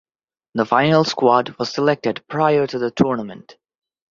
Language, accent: English, India and South Asia (India, Pakistan, Sri Lanka)